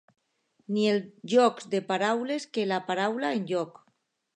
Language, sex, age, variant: Catalan, female, under 19, Alacantí